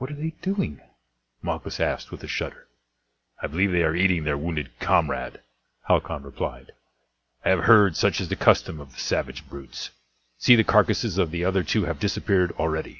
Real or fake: real